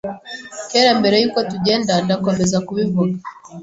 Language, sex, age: Kinyarwanda, female, 19-29